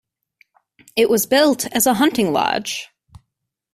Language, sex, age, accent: English, female, 19-29, United States English